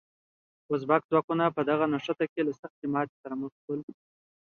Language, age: Pashto, 19-29